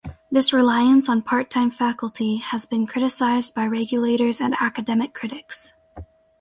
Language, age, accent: English, under 19, United States English